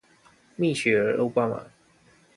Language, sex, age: Chinese, male, 19-29